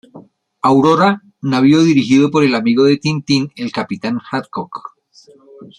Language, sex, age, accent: Spanish, male, 60-69, Caribe: Cuba, Venezuela, Puerto Rico, República Dominicana, Panamá, Colombia caribeña, México caribeño, Costa del golfo de México